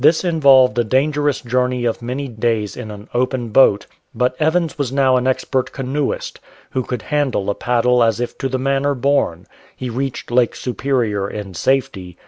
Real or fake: real